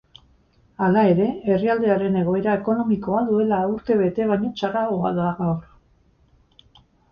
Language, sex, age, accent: Basque, female, 50-59, Erdialdekoa edo Nafarra (Gipuzkoa, Nafarroa)